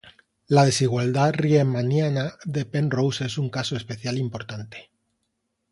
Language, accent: Spanish, España: Centro-Sur peninsular (Madrid, Toledo, Castilla-La Mancha)